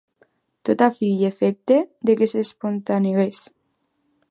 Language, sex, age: Catalan, female, under 19